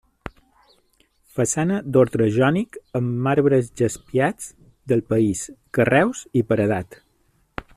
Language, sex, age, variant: Catalan, male, 40-49, Balear